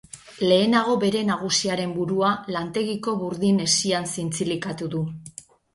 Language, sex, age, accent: Basque, female, 50-59, Erdialdekoa edo Nafarra (Gipuzkoa, Nafarroa)